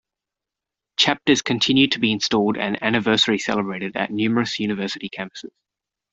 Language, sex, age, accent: English, male, 19-29, Australian English